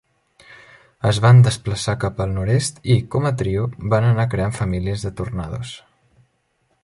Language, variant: Catalan, Central